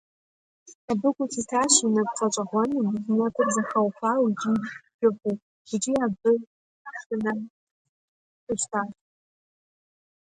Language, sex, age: Russian, female, 30-39